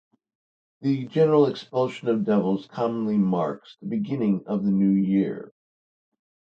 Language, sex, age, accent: English, male, 60-69, United States English